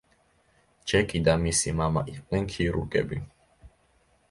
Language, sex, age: Georgian, male, 19-29